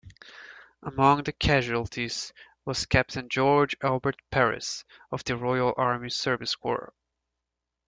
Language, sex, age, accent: English, male, 19-29, United States English